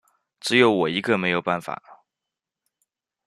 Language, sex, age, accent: Chinese, male, 19-29, 出生地：湖北省